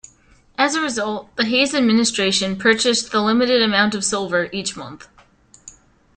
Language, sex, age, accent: English, female, 19-29, United States English